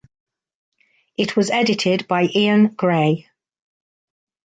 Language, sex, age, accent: English, female, 50-59, England English